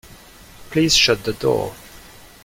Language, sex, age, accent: English, male, 30-39, England English